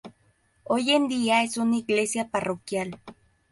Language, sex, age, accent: Spanish, female, 19-29, México